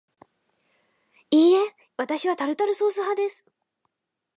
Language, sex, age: Japanese, female, 19-29